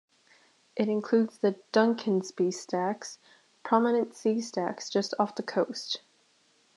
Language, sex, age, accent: English, female, under 19, United States English